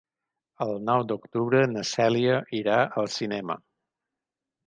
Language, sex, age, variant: Catalan, male, 50-59, Balear